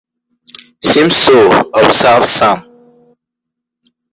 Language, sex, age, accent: English, male, 19-29, Southern African (South Africa, Zimbabwe, Namibia)